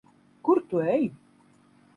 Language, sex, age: Latvian, female, 40-49